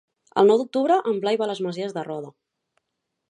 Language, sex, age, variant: Catalan, female, 19-29, Central